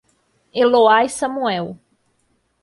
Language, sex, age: Portuguese, female, 30-39